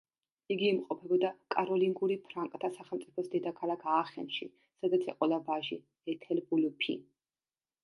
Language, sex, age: Georgian, female, 30-39